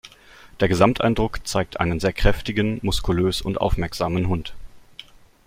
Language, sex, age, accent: German, male, 19-29, Deutschland Deutsch